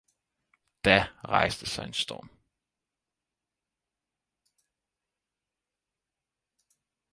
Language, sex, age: Danish, male, 19-29